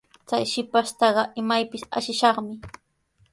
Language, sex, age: Sihuas Ancash Quechua, female, 19-29